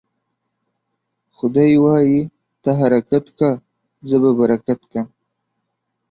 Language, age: Pashto, 19-29